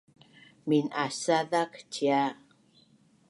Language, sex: Bunun, female